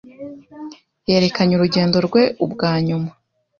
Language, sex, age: Kinyarwanda, female, 19-29